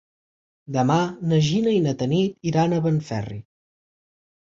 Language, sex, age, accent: Catalan, male, 19-29, central; septentrional